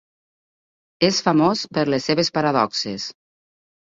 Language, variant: Catalan, Nord-Occidental